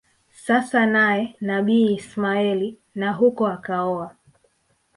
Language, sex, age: Swahili, female, 19-29